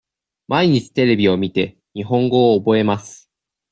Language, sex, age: Japanese, male, 19-29